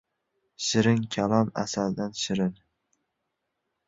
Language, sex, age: Uzbek, male, 19-29